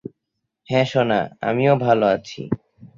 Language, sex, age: Bengali, male, 19-29